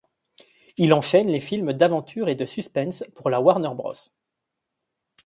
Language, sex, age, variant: French, male, 30-39, Français de métropole